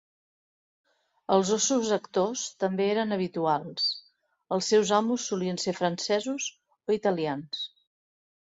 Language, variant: Catalan, Central